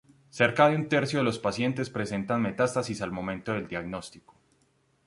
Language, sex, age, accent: Spanish, male, 19-29, Andino-Pacífico: Colombia, Perú, Ecuador, oeste de Bolivia y Venezuela andina